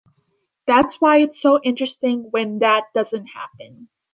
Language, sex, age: English, female, under 19